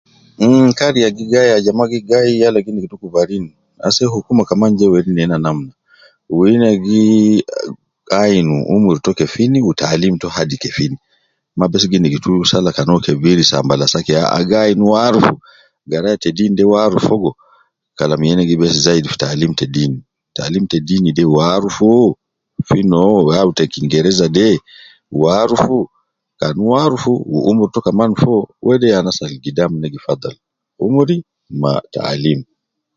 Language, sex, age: Nubi, male, 50-59